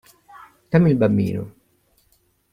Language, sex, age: Italian, male, 40-49